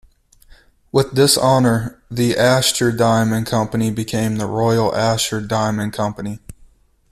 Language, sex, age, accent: English, male, 19-29, United States English